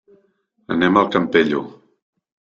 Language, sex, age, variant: Catalan, male, 40-49, Central